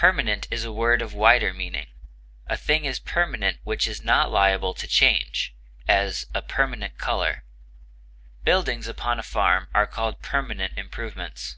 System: none